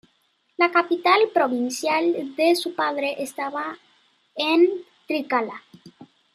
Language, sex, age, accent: Spanish, female, 19-29, México